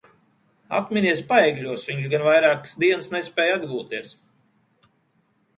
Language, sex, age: Latvian, male, 30-39